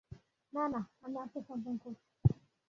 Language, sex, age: Bengali, female, 19-29